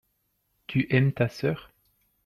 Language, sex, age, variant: French, male, 30-39, Français de métropole